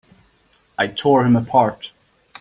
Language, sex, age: English, male, 30-39